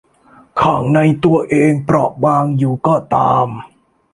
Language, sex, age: Thai, male, 19-29